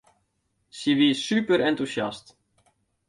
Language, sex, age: Western Frisian, male, 19-29